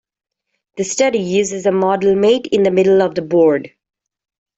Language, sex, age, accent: English, female, 19-29, England English